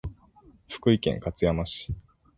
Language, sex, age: Japanese, male, 19-29